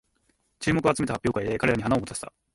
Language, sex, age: Japanese, male, under 19